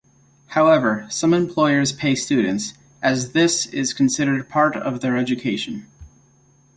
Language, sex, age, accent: English, male, 19-29, United States English